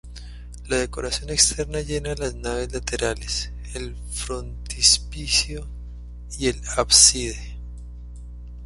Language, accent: Spanish, Andino-Pacífico: Colombia, Perú, Ecuador, oeste de Bolivia y Venezuela andina